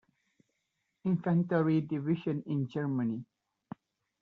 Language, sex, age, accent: English, male, 50-59, United States English